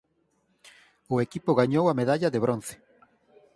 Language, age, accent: Galician, 50-59, Normativo (estándar)